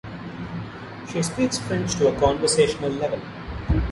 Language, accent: English, India and South Asia (India, Pakistan, Sri Lanka)